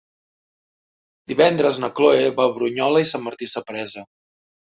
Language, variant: Catalan, Central